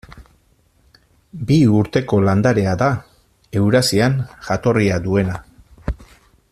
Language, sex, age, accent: Basque, male, 40-49, Erdialdekoa edo Nafarra (Gipuzkoa, Nafarroa)